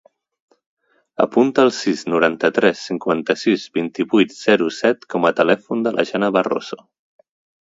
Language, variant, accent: Catalan, Central, central